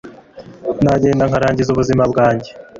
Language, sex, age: Kinyarwanda, male, 19-29